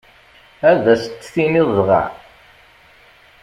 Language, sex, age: Kabyle, male, 40-49